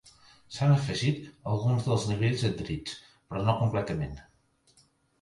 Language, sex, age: Catalan, male, 40-49